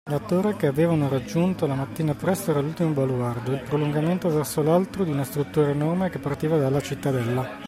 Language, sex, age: Italian, male, 40-49